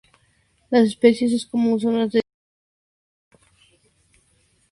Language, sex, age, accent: Spanish, female, 19-29, México